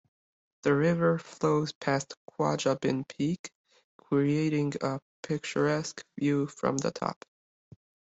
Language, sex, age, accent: English, male, 19-29, United States English